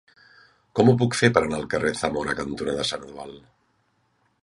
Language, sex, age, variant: Catalan, male, 50-59, Central